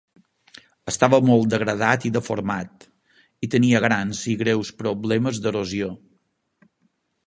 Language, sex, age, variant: Catalan, male, 60-69, Balear